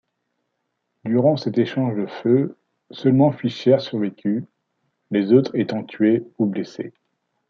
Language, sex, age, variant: French, male, 40-49, Français de métropole